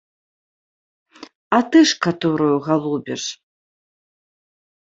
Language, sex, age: Belarusian, female, 40-49